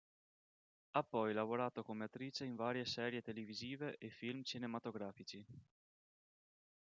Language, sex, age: Italian, male, 30-39